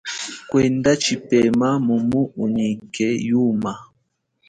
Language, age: Chokwe, 30-39